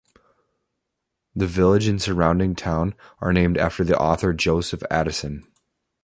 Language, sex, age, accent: English, male, 19-29, United States English